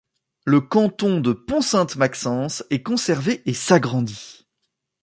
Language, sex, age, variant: French, male, 30-39, Français de métropole